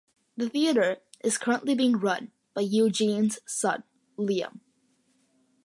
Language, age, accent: English, under 19, United States English